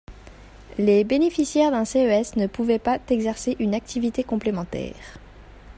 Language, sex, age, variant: French, female, 19-29, Français de métropole